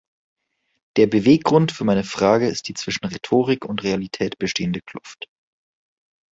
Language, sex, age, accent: German, male, 19-29, Deutschland Deutsch